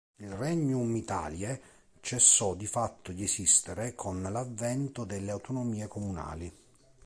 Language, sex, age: Italian, male, 40-49